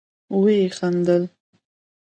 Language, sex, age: Pashto, female, 19-29